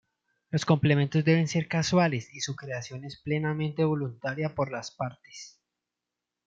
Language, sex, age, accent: Spanish, male, 19-29, Andino-Pacífico: Colombia, Perú, Ecuador, oeste de Bolivia y Venezuela andina